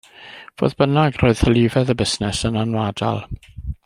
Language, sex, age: Welsh, male, 50-59